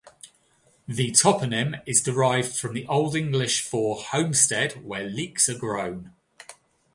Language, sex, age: English, male, 40-49